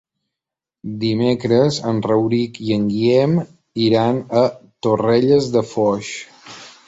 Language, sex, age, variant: Catalan, male, 50-59, Balear